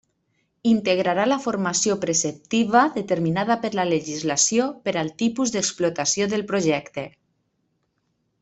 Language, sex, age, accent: Catalan, female, 30-39, valencià